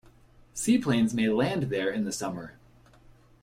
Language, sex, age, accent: English, male, 30-39, United States English